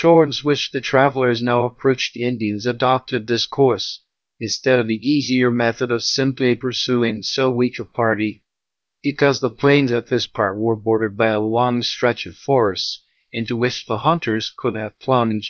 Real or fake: fake